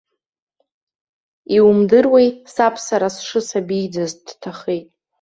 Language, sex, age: Abkhazian, female, under 19